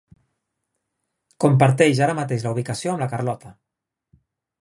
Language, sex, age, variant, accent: Catalan, male, 30-39, Nord-Occidental, nord-occidental